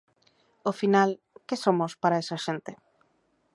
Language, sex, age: Galician, female, 30-39